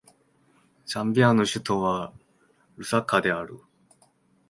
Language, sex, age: Japanese, male, 19-29